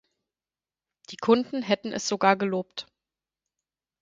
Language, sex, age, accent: German, female, 30-39, Deutschland Deutsch